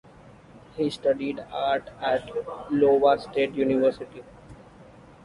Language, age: English, 19-29